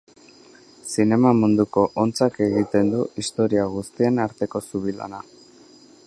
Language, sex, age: Basque, male, 19-29